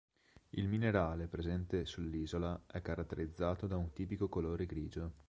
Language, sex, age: Italian, male, 19-29